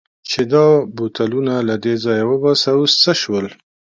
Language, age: Pashto, 50-59